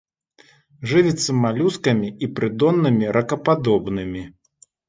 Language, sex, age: Belarusian, male, 40-49